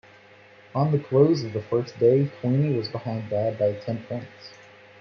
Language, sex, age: English, male, 19-29